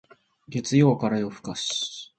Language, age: Japanese, 30-39